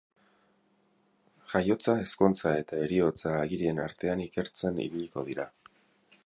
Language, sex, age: Basque, male, 40-49